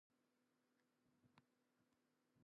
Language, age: English, 19-29